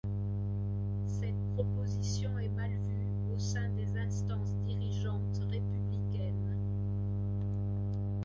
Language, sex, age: French, female, 60-69